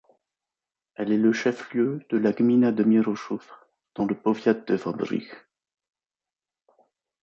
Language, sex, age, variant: French, male, 50-59, Français de métropole